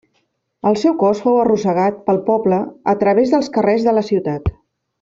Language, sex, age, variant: Catalan, female, 50-59, Central